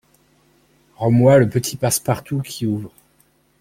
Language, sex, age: French, male, 40-49